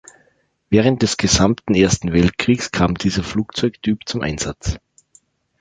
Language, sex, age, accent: German, male, 30-39, Österreichisches Deutsch